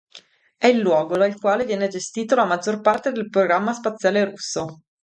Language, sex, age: Italian, female, 30-39